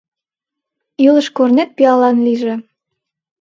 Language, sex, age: Mari, female, under 19